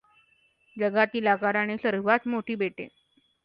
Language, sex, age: Marathi, female, under 19